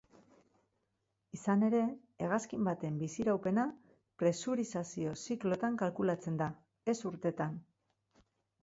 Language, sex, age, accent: Basque, female, 50-59, Mendebalekoa (Araba, Bizkaia, Gipuzkoako mendebaleko herri batzuk)